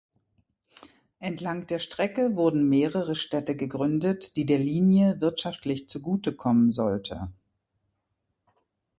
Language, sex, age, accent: German, female, 50-59, Deutschland Deutsch